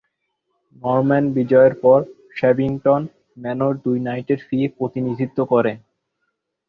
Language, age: Bengali, under 19